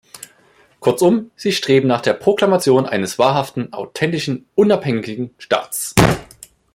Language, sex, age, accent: German, male, 30-39, Deutschland Deutsch